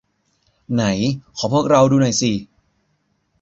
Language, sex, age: Thai, male, 19-29